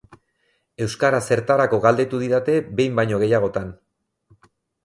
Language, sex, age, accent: Basque, male, 40-49, Erdialdekoa edo Nafarra (Gipuzkoa, Nafarroa)